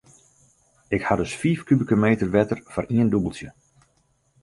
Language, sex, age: Western Frisian, male, 50-59